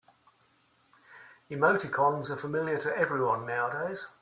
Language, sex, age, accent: English, male, 60-69, Australian English